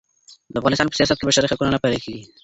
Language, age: Pashto, 19-29